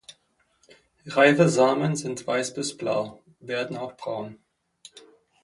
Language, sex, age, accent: German, male, 30-39, Deutschland Deutsch